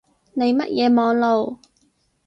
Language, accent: Cantonese, 广州音